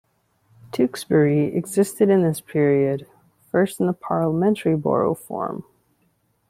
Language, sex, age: English, female, 30-39